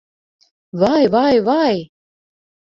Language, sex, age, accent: Latvian, female, 50-59, Riga